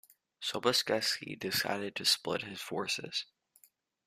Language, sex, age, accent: English, male, under 19, United States English